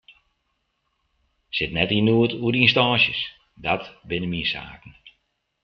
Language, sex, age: Western Frisian, male, 50-59